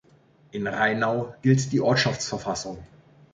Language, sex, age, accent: German, male, 40-49, Deutschland Deutsch